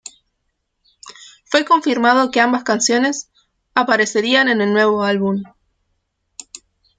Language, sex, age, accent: Spanish, female, 19-29, Rioplatense: Argentina, Uruguay, este de Bolivia, Paraguay